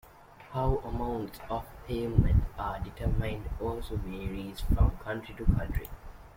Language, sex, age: English, male, under 19